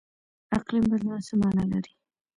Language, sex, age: Pashto, female, 19-29